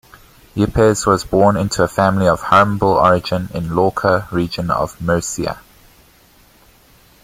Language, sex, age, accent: English, male, 19-29, Southern African (South Africa, Zimbabwe, Namibia)